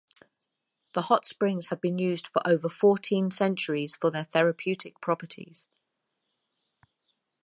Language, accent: English, England English